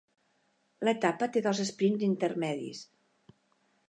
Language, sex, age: Catalan, female, 50-59